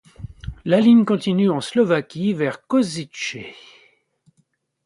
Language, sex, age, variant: French, male, 60-69, Français de métropole